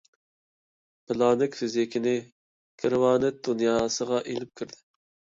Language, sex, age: Uyghur, male, 30-39